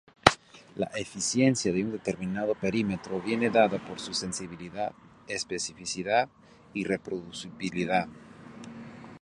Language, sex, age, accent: Spanish, male, 30-39, México